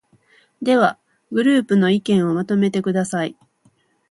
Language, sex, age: Japanese, female, 40-49